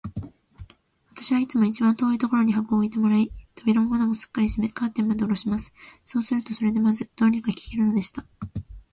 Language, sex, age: Japanese, female, 19-29